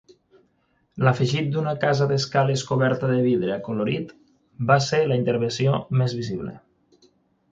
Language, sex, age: Catalan, male, 30-39